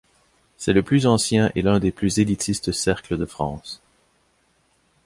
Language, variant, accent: French, Français d'Amérique du Nord, Français du Canada